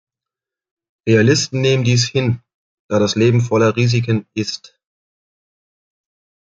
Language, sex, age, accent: German, male, 40-49, Deutschland Deutsch